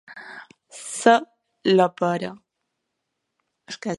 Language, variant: Catalan, Balear